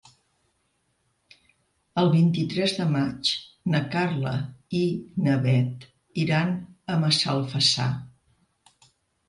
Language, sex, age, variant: Catalan, female, 60-69, Central